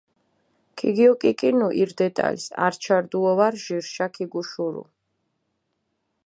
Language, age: Mingrelian, 40-49